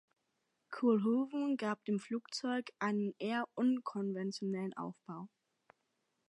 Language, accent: German, Deutschland Deutsch